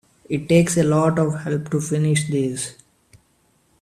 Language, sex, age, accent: English, male, 19-29, India and South Asia (India, Pakistan, Sri Lanka)